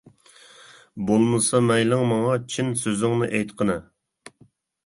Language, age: Uyghur, 40-49